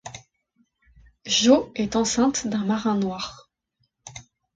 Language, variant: French, Français de métropole